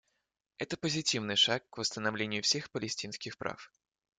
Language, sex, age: Russian, male, 19-29